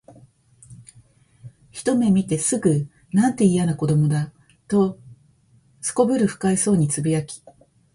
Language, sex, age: Japanese, female, 50-59